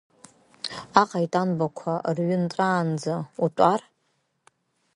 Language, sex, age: Abkhazian, female, 30-39